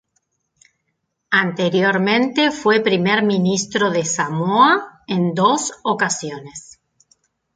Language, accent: Spanish, Rioplatense: Argentina, Uruguay, este de Bolivia, Paraguay